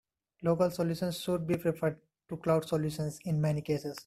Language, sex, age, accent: English, male, 19-29, India and South Asia (India, Pakistan, Sri Lanka)